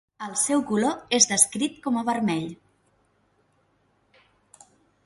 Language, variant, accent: Catalan, Central, central